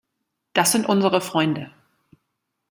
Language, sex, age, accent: German, female, 40-49, Deutschland Deutsch